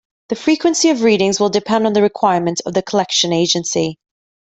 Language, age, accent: English, 30-39, England English